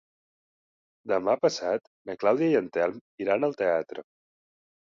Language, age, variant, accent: Catalan, 30-39, Central, central